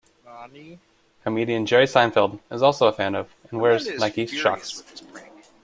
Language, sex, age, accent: English, male, 30-39, United States English